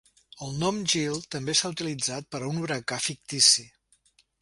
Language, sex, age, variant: Catalan, male, 60-69, Septentrional